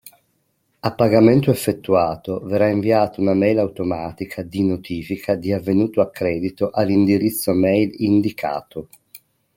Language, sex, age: Italian, male, 50-59